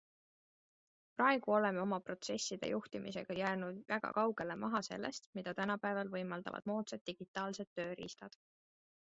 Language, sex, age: Estonian, female, 19-29